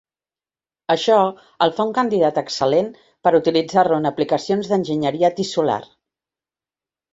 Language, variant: Catalan, Central